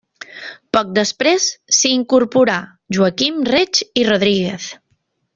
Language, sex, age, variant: Catalan, female, 40-49, Nord-Occidental